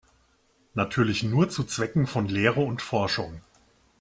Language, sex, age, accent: German, male, 40-49, Deutschland Deutsch